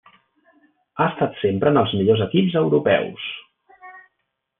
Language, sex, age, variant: Catalan, male, 40-49, Central